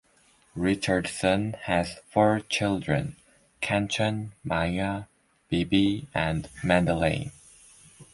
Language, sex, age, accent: English, male, under 19, United States English